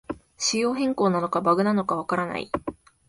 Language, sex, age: Japanese, female, 19-29